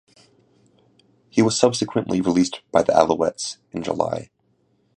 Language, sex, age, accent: English, male, 19-29, United States English